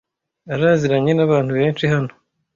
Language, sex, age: Kinyarwanda, male, 19-29